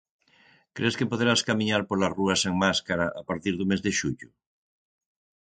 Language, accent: Galician, Atlántico (seseo e gheada)